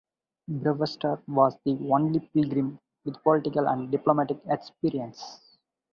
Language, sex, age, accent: English, male, 19-29, India and South Asia (India, Pakistan, Sri Lanka)